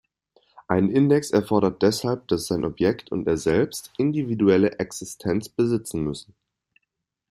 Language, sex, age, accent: German, male, under 19, Deutschland Deutsch